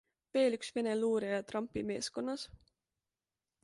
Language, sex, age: Estonian, female, 19-29